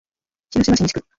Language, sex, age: Japanese, female, 19-29